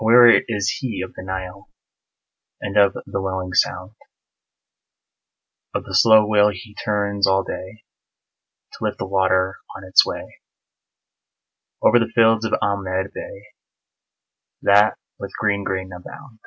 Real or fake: real